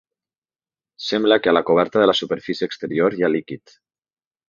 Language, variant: Catalan, Nord-Occidental